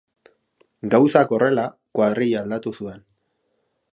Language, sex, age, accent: Basque, male, 30-39, Mendebalekoa (Araba, Bizkaia, Gipuzkoako mendebaleko herri batzuk)